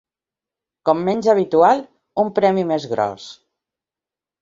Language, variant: Catalan, Central